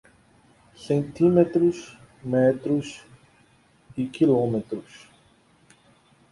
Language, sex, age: Portuguese, male, 30-39